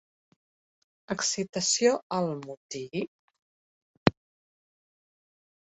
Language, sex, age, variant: Catalan, female, 40-49, Central